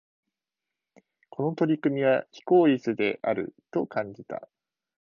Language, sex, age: Japanese, male, 19-29